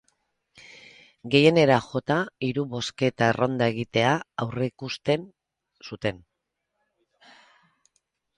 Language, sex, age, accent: Basque, female, 50-59, Mendebalekoa (Araba, Bizkaia, Gipuzkoako mendebaleko herri batzuk)